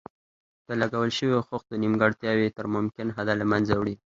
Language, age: Pashto, under 19